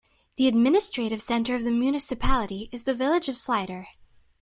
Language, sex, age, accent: English, female, under 19, United States English